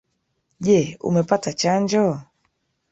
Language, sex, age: Swahili, female, 30-39